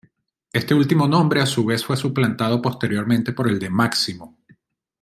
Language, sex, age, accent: Spanish, male, 40-49, Caribe: Cuba, Venezuela, Puerto Rico, República Dominicana, Panamá, Colombia caribeña, México caribeño, Costa del golfo de México